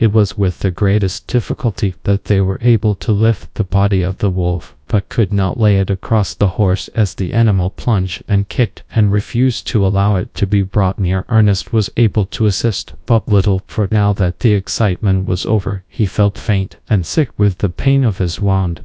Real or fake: fake